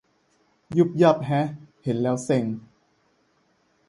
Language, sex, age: Thai, male, 30-39